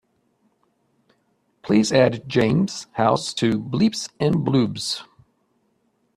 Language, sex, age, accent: English, male, 40-49, United States English